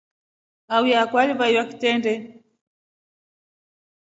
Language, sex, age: Rombo, female, 30-39